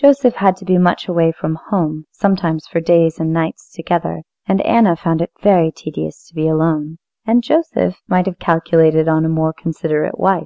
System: none